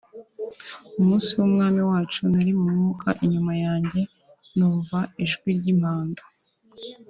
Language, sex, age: Kinyarwanda, female, 19-29